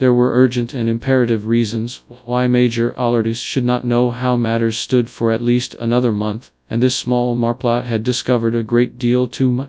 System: TTS, FastPitch